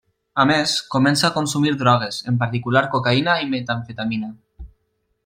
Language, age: Catalan, 19-29